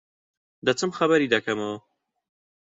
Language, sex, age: Central Kurdish, male, under 19